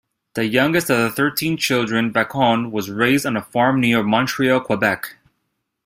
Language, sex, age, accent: English, male, 30-39, United States English